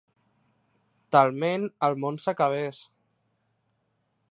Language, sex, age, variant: Catalan, male, 19-29, Central